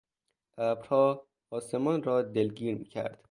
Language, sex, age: Persian, male, under 19